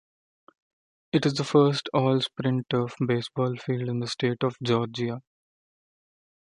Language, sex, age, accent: English, male, 19-29, India and South Asia (India, Pakistan, Sri Lanka)